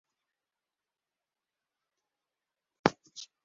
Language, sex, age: Bashkir, female, 60-69